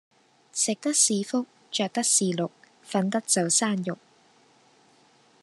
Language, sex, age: Cantonese, female, 19-29